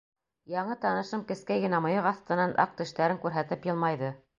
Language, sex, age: Bashkir, female, 40-49